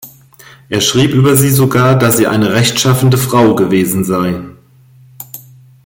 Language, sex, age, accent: German, female, 50-59, Deutschland Deutsch